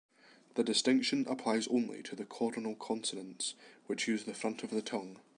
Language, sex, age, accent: English, male, 19-29, Scottish English